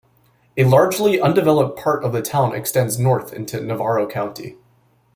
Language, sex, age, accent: English, male, 19-29, United States English